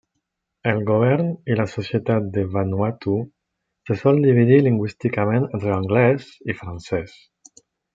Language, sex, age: Catalan, male, 40-49